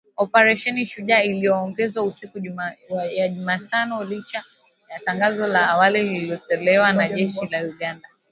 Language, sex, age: Swahili, female, 19-29